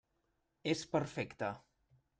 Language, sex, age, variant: Catalan, male, 19-29, Central